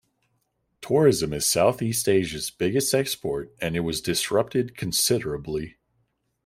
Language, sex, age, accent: English, male, 19-29, United States English